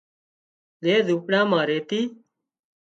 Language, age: Wadiyara Koli, 30-39